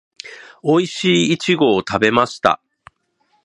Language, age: Japanese, 50-59